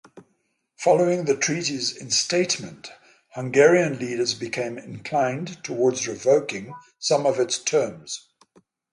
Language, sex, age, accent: English, male, 70-79, England English; Southern African (South Africa, Zimbabwe, Namibia)